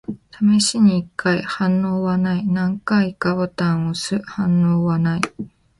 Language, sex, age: Japanese, female, 19-29